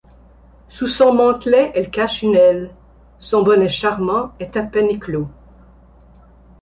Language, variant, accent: French, Français d'Amérique du Nord, Français du Canada